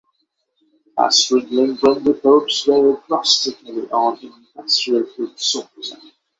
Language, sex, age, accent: English, male, 30-39, United States English; England English